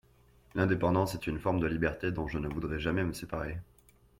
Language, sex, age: French, male, 30-39